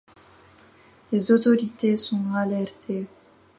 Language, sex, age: French, female, 19-29